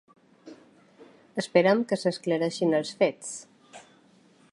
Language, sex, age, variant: Catalan, female, 40-49, Balear